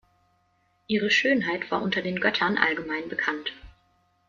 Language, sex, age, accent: German, female, 19-29, Deutschland Deutsch